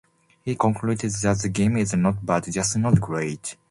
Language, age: English, 19-29